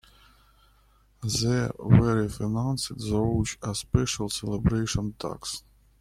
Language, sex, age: English, male, 40-49